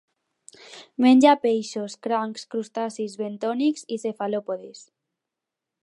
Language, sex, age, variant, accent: Catalan, female, under 19, Alacantí, aprenent (recent, des del castellà)